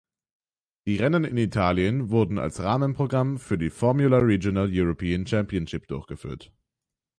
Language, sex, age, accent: German, male, under 19, Deutschland Deutsch; Österreichisches Deutsch